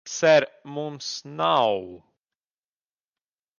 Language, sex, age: Latvian, male, 30-39